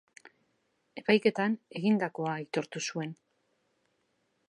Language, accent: Basque, Mendebalekoa (Araba, Bizkaia, Gipuzkoako mendebaleko herri batzuk)